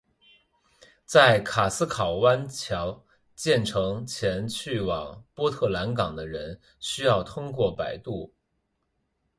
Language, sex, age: Chinese, male, 19-29